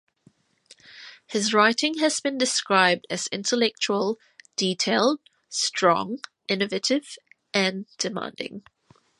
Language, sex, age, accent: English, female, 30-39, New Zealand English